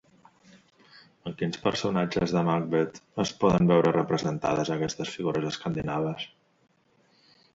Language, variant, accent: Catalan, Central, central